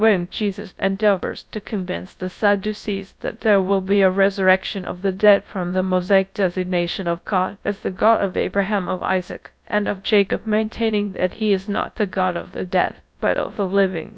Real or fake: fake